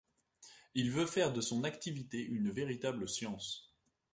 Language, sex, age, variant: French, male, 19-29, Français de métropole